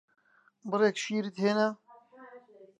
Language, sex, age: Central Kurdish, male, 19-29